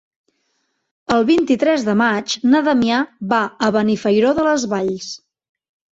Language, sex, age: Catalan, female, 30-39